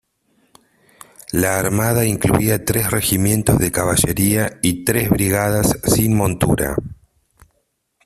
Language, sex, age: Spanish, male, 40-49